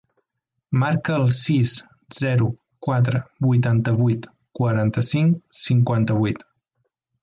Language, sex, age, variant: Catalan, male, 19-29, Central